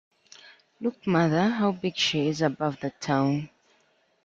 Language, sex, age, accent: English, female, 19-29, England English